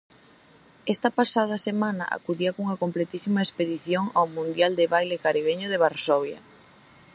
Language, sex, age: Galician, female, 19-29